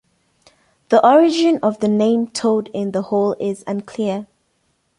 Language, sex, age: English, female, 19-29